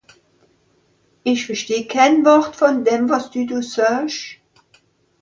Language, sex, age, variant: Swiss German, female, 60-69, Nordniederàlemmànisch (Rishoffe, Zàwere, Bùsswìller, Hawenau, Brüemt, Stroossbùri, Molse, Dàmbàch, Schlettstàtt, Pfàlzbùri usw.)